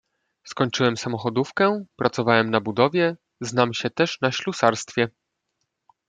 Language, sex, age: Polish, male, 19-29